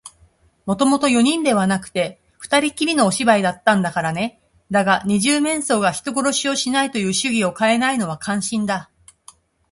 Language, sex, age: Japanese, female, 50-59